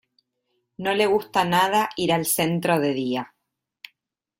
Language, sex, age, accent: Spanish, female, 30-39, Rioplatense: Argentina, Uruguay, este de Bolivia, Paraguay